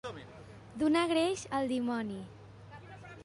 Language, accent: Catalan, valencià